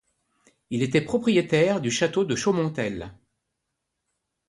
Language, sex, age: French, male, 60-69